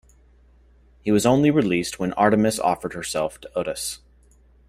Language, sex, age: English, male, 19-29